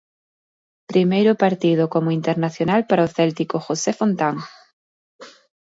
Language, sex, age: Galician, female, 30-39